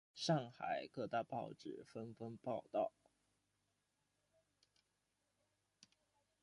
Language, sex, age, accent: Chinese, male, 19-29, 出生地：福建省